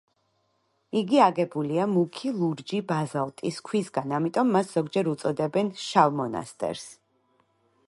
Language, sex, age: Georgian, female, 40-49